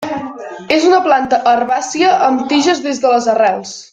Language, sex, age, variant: Catalan, male, under 19, Central